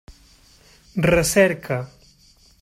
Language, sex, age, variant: Catalan, male, 30-39, Central